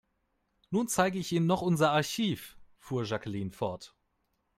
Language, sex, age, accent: German, male, 19-29, Deutschland Deutsch